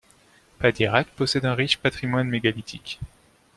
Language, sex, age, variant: French, male, 19-29, Français de métropole